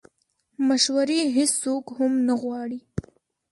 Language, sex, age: Pashto, female, under 19